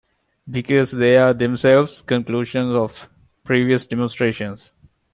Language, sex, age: English, male, 19-29